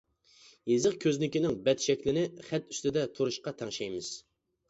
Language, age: Uyghur, 19-29